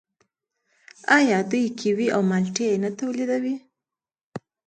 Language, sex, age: Pashto, female, 19-29